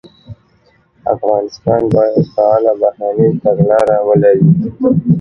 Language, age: Pashto, 19-29